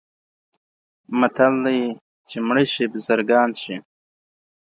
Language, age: Pashto, 19-29